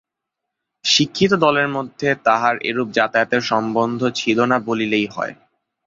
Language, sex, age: Bengali, male, 19-29